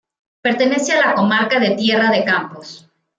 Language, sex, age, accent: Spanish, female, 40-49, México